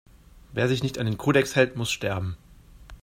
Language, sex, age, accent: German, male, 40-49, Deutschland Deutsch